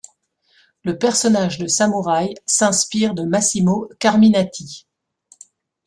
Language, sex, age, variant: French, female, 50-59, Français de métropole